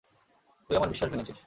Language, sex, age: Bengali, male, 19-29